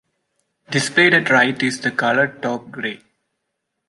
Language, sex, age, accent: English, male, 19-29, India and South Asia (India, Pakistan, Sri Lanka)